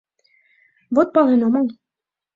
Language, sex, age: Mari, female, 19-29